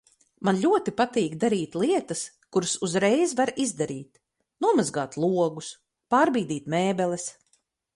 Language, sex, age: Latvian, female, 50-59